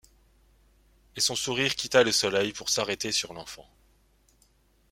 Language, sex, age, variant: French, male, 30-39, Français de métropole